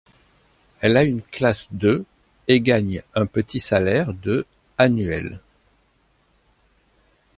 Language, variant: French, Français de métropole